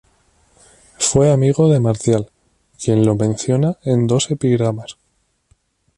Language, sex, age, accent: Spanish, male, 19-29, España: Norte peninsular (Asturias, Castilla y León, Cantabria, País Vasco, Navarra, Aragón, La Rioja, Guadalajara, Cuenca)